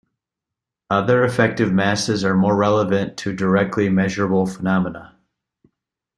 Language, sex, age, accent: English, male, 30-39, United States English